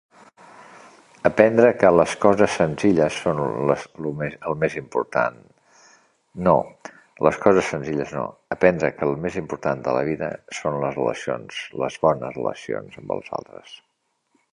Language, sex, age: Catalan, male, 50-59